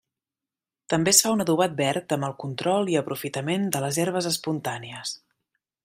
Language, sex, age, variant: Catalan, female, 30-39, Central